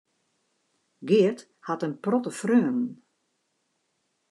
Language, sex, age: Western Frisian, female, 50-59